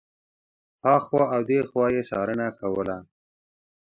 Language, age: Pashto, 30-39